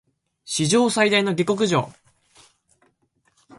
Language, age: Japanese, 19-29